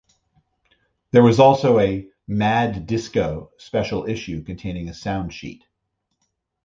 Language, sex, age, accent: English, male, 50-59, United States English